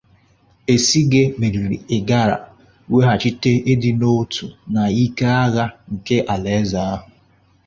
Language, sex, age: Igbo, male, 30-39